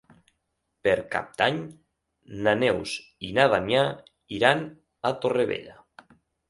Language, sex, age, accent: Catalan, male, 19-29, central; nord-occidental